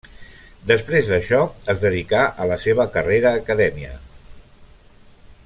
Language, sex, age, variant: Catalan, male, 60-69, Central